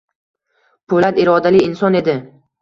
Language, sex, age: Uzbek, male, under 19